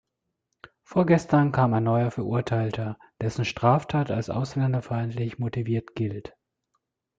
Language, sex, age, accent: German, male, 40-49, Deutschland Deutsch